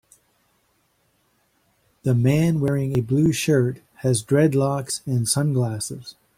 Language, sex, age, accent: English, male, 50-59, Canadian English